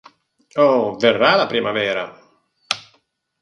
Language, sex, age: Italian, male, 40-49